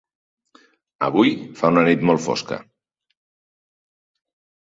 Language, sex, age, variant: Catalan, male, 40-49, Central